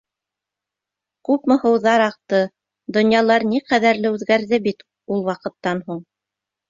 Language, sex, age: Bashkir, female, 40-49